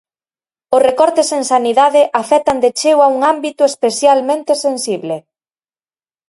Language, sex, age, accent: Galician, female, 40-49, Atlántico (seseo e gheada)